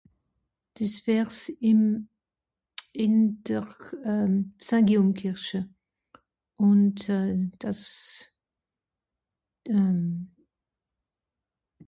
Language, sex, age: Swiss German, female, 60-69